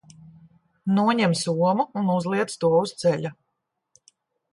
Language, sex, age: Latvian, female, 60-69